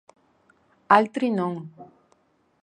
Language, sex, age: Galician, female, 40-49